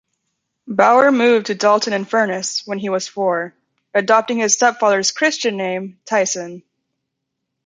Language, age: English, 19-29